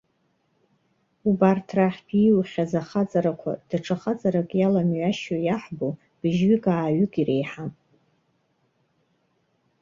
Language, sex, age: Abkhazian, female, 40-49